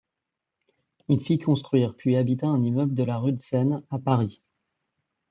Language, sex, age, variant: French, male, 30-39, Français de métropole